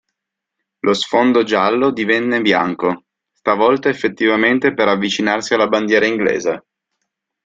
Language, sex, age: Italian, male, 30-39